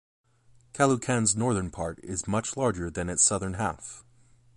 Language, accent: English, United States English